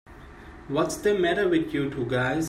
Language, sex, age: English, male, 19-29